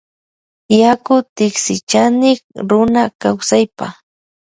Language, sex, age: Loja Highland Quichua, female, 19-29